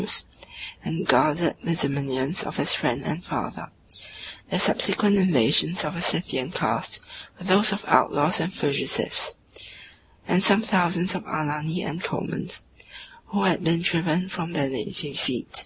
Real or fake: real